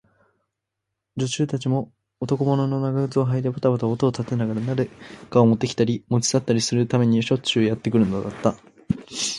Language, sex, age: Japanese, male, 19-29